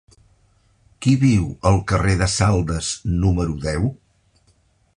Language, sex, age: Catalan, male, 60-69